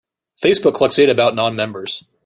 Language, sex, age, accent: English, male, 19-29, United States English